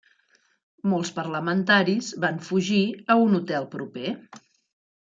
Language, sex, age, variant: Catalan, female, 50-59, Central